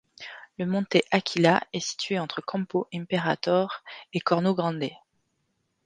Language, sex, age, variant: French, female, 40-49, Français de métropole